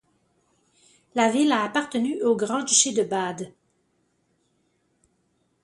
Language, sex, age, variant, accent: French, female, 50-59, Français d'Amérique du Nord, Français du Canada